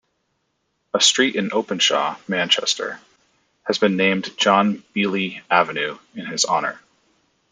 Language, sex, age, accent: English, male, 30-39, United States English